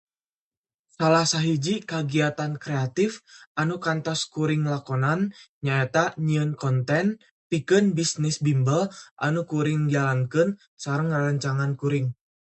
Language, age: Sundanese, 19-29